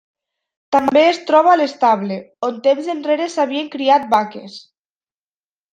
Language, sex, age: Catalan, female, 19-29